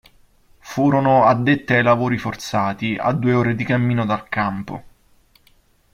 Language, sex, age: Italian, male, 19-29